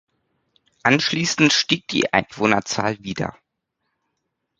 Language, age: German, 19-29